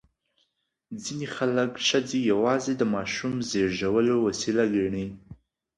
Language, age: Pashto, 19-29